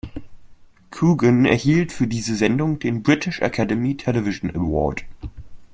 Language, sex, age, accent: German, male, under 19, Deutschland Deutsch